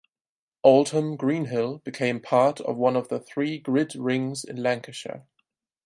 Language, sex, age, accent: English, male, 19-29, England English; German English